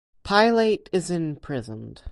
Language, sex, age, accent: English, female, under 19, United States English